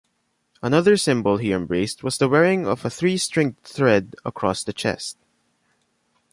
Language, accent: English, Filipino